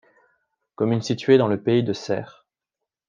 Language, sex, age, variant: French, male, 19-29, Français de métropole